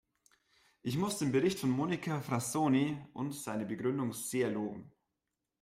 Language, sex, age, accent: German, male, 30-39, Deutschland Deutsch